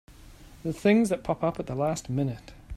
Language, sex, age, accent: English, male, 40-49, Canadian English